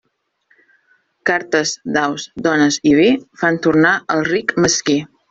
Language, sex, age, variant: Catalan, female, 40-49, Central